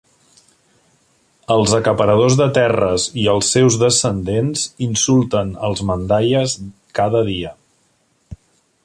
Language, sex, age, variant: Catalan, male, 50-59, Central